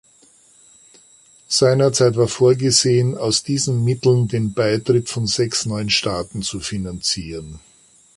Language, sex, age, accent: German, male, 60-69, Österreichisches Deutsch